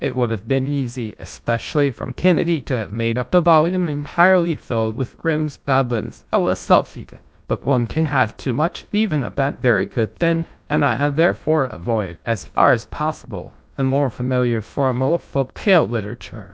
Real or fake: fake